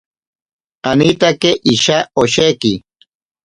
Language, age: Ashéninka Perené, 40-49